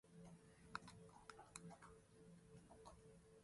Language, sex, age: Japanese, female, 19-29